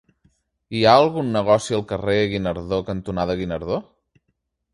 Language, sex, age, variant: Catalan, male, 30-39, Central